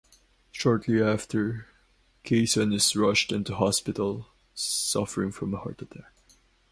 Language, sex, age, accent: English, male, 19-29, Filipino